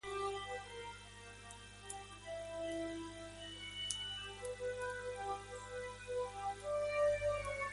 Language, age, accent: Spanish, 40-49, España: Centro-Sur peninsular (Madrid, Toledo, Castilla-La Mancha)